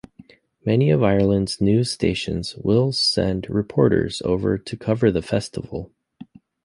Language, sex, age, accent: English, male, 30-39, United States English